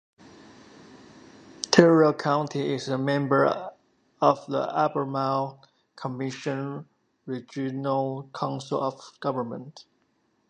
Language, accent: English, United States English